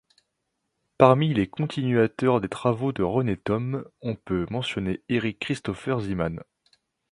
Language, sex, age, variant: French, male, 19-29, Français de métropole